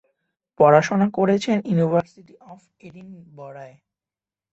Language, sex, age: Bengali, male, 19-29